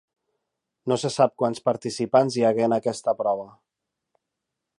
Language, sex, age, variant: Catalan, male, 30-39, Central